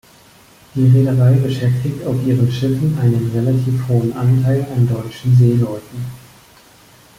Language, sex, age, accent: German, male, 19-29, Deutschland Deutsch